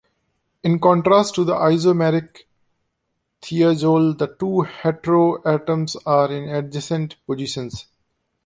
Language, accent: English, India and South Asia (India, Pakistan, Sri Lanka)